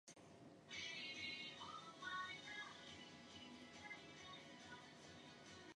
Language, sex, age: English, female, 19-29